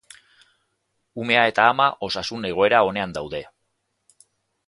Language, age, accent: Basque, 40-49, Erdialdekoa edo Nafarra (Gipuzkoa, Nafarroa)